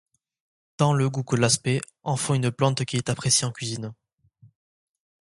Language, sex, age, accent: French, male, under 19, Français du sud de la France